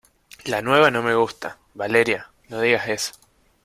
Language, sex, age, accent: Spanish, male, 19-29, Rioplatense: Argentina, Uruguay, este de Bolivia, Paraguay